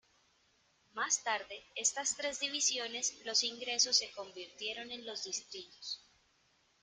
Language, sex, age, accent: Spanish, female, 30-39, Caribe: Cuba, Venezuela, Puerto Rico, República Dominicana, Panamá, Colombia caribeña, México caribeño, Costa del golfo de México